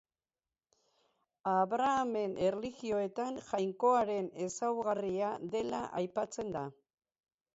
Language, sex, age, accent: Basque, female, 70-79, Erdialdekoa edo Nafarra (Gipuzkoa, Nafarroa)